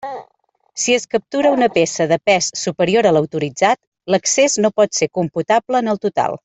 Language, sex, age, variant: Catalan, female, 30-39, Central